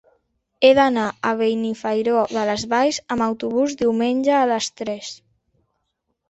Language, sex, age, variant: Catalan, female, under 19, Central